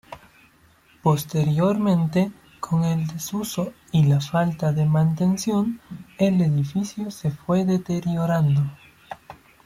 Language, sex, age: Spanish, male, 19-29